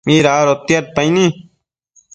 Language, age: Matsés, under 19